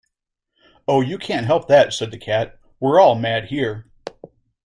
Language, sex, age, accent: English, male, 40-49, United States English